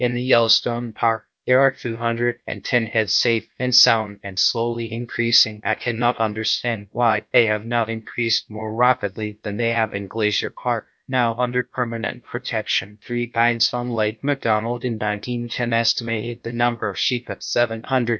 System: TTS, GlowTTS